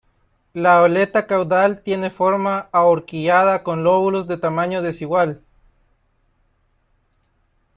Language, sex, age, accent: Spanish, male, 19-29, América central